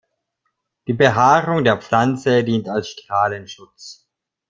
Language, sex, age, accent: German, male, 30-39, Österreichisches Deutsch